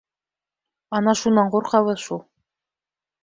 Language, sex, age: Bashkir, female, 19-29